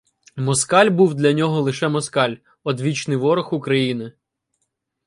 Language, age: Ukrainian, 19-29